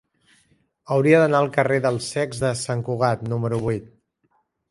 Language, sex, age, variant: Catalan, male, 40-49, Central